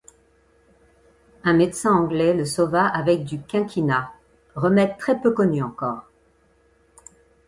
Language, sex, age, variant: French, female, 50-59, Français de métropole